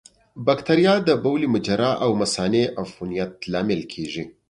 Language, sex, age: Pashto, male, 30-39